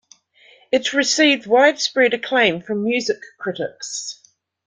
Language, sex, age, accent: English, female, 60-69, New Zealand English